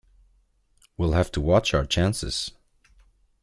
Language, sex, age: English, male, 19-29